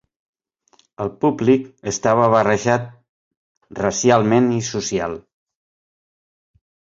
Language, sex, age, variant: Catalan, male, 50-59, Central